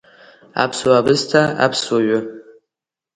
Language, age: Abkhazian, under 19